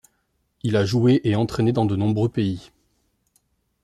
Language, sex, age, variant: French, male, 30-39, Français de métropole